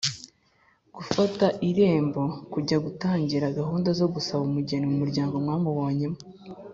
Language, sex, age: Kinyarwanda, female, 19-29